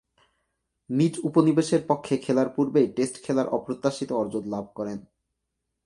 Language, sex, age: Bengali, male, 19-29